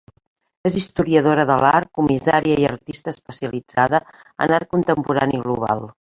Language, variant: Catalan, Central